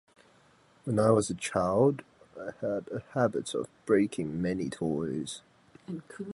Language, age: English, 19-29